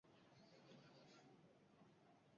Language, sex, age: Bengali, male, under 19